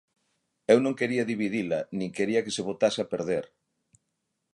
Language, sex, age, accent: Galician, male, 40-49, Normativo (estándar)